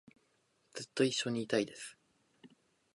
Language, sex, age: Japanese, male, 19-29